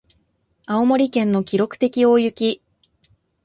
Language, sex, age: Japanese, female, 19-29